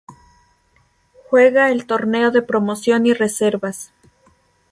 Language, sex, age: Spanish, female, under 19